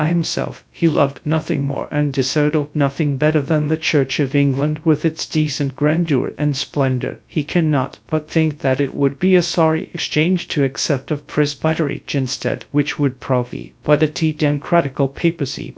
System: TTS, GradTTS